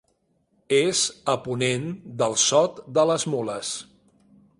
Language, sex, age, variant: Catalan, male, 40-49, Central